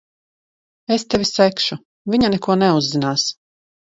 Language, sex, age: Latvian, female, 30-39